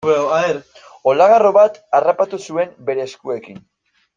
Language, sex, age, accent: Basque, male, 19-29, Mendebalekoa (Araba, Bizkaia, Gipuzkoako mendebaleko herri batzuk)